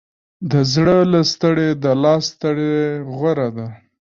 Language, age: Pashto, 19-29